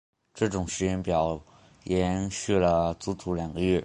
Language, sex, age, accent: Chinese, male, under 19, 出生地：浙江省